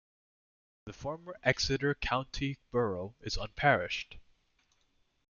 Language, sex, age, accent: English, male, 19-29, United States English